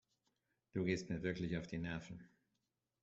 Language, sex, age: German, male, 50-59